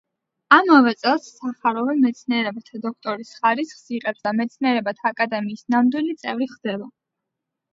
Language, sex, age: Georgian, female, under 19